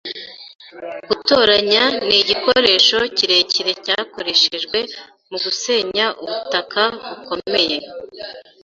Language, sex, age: Kinyarwanda, female, 19-29